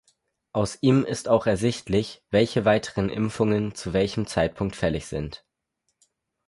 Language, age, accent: German, under 19, Deutschland Deutsch